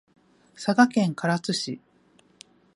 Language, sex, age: Japanese, female, 40-49